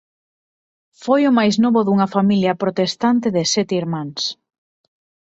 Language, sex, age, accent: Galician, female, 19-29, Normativo (estándar)